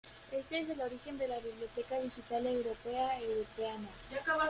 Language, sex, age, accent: Spanish, female, under 19, México